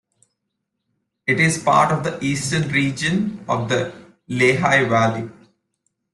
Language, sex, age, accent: English, male, 19-29, India and South Asia (India, Pakistan, Sri Lanka)